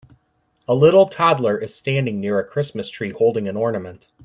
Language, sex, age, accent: English, male, 19-29, United States English